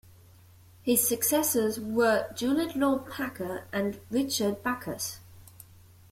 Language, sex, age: English, female, under 19